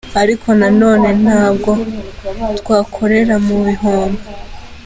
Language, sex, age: Kinyarwanda, female, under 19